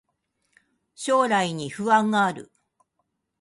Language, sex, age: Japanese, female, 60-69